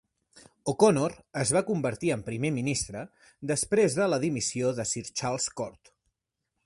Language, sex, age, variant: Catalan, male, 30-39, Central